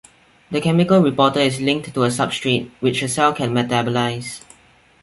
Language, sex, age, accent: English, male, under 19, Singaporean English